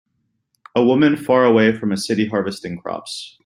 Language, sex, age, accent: English, male, 30-39, United States English